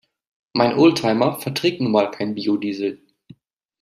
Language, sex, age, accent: German, male, 19-29, Deutschland Deutsch